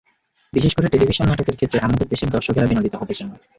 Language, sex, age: Bengali, male, 19-29